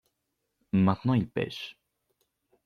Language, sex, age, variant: French, male, under 19, Français de métropole